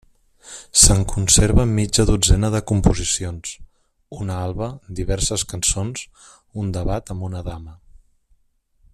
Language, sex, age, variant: Catalan, male, 30-39, Central